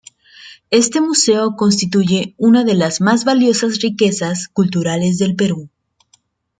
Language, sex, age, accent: Spanish, female, 19-29, México